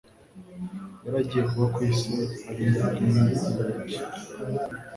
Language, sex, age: Kinyarwanda, male, 19-29